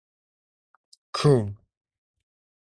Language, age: English, 19-29